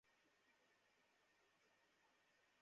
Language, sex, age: Bengali, male, 19-29